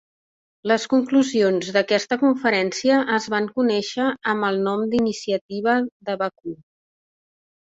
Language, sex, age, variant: Catalan, female, 50-59, Central